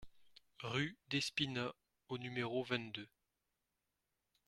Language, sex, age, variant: French, male, 19-29, Français de métropole